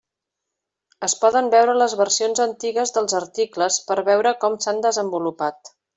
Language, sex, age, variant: Catalan, female, 50-59, Central